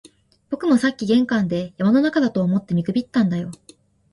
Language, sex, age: Japanese, female, 19-29